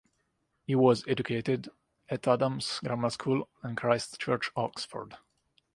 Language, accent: English, United States English